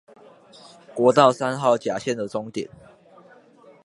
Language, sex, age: Chinese, male, under 19